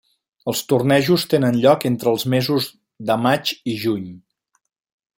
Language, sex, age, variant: Catalan, male, 50-59, Central